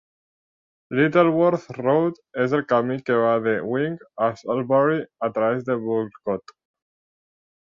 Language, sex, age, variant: Catalan, male, under 19, Nord-Occidental